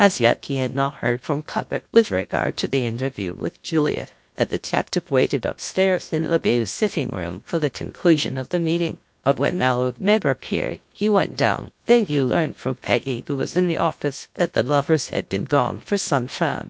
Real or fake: fake